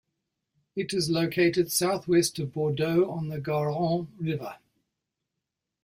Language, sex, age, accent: English, male, 70-79, New Zealand English